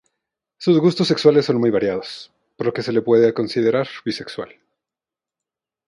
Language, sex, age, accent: Spanish, male, 40-49, México